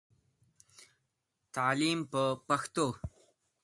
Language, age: Pashto, under 19